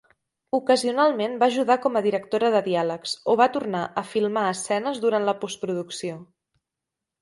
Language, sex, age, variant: Catalan, female, 19-29, Central